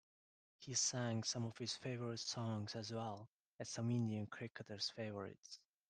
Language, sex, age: English, male, 19-29